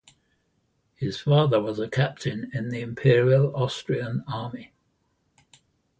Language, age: English, 80-89